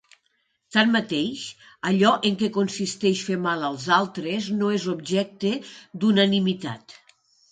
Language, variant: Catalan, Nord-Occidental